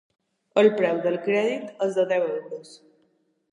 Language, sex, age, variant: Catalan, female, under 19, Balear